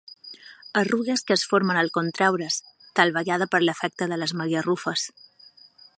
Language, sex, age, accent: Catalan, female, 30-39, balear; central